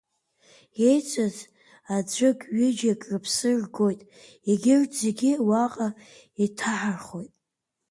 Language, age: Abkhazian, under 19